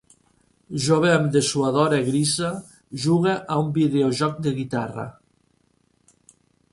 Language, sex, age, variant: Catalan, male, 60-69, Central